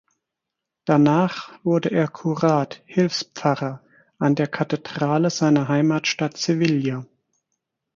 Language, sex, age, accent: German, male, 30-39, Deutschland Deutsch